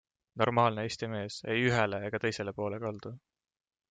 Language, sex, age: Estonian, male, 19-29